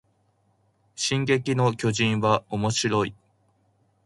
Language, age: Japanese, 19-29